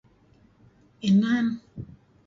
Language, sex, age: Kelabit, female, 50-59